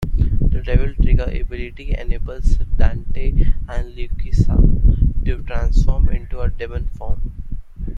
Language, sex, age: English, male, 19-29